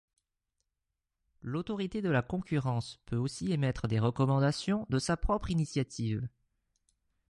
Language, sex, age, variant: French, male, 30-39, Français de métropole